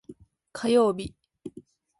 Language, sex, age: Japanese, female, 19-29